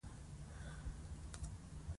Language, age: Pashto, 19-29